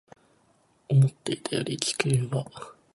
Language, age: Japanese, 19-29